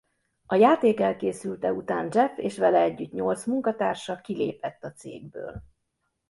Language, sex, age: Hungarian, female, 50-59